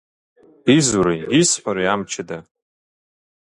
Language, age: Abkhazian, 19-29